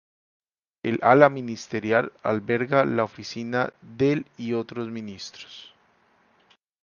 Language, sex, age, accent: Spanish, male, 30-39, Andino-Pacífico: Colombia, Perú, Ecuador, oeste de Bolivia y Venezuela andina